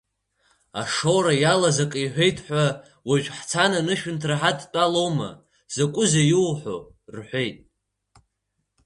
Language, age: Abkhazian, under 19